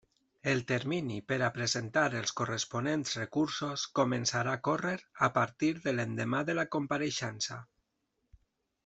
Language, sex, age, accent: Catalan, male, 30-39, valencià